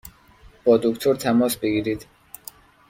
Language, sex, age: Persian, male, 19-29